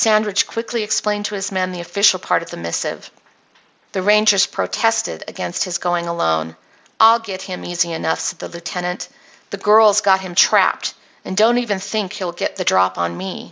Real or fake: real